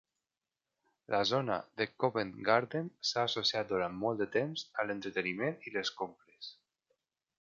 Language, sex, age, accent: Catalan, male, 19-29, valencià